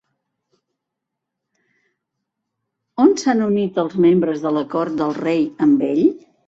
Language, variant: Catalan, Central